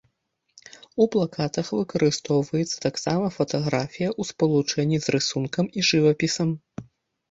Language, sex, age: Belarusian, male, 30-39